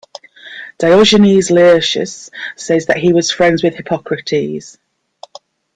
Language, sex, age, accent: English, female, 40-49, England English